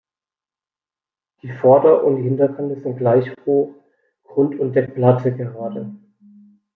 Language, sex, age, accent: German, male, 19-29, Deutschland Deutsch